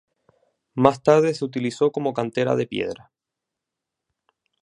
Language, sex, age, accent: Spanish, male, 19-29, España: Islas Canarias